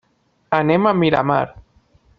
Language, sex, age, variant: Catalan, male, 19-29, Nord-Occidental